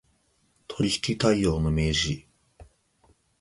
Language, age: Japanese, 19-29